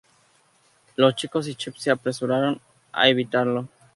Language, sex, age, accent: Spanish, male, 19-29, México